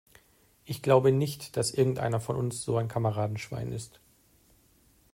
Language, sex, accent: German, male, Deutschland Deutsch